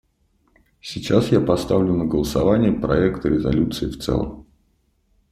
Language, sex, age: Russian, male, 30-39